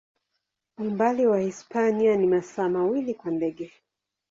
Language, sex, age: Swahili, female, 50-59